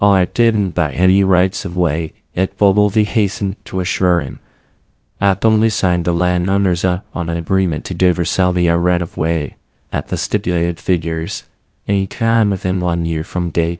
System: TTS, VITS